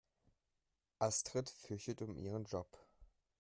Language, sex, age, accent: German, male, 19-29, Deutschland Deutsch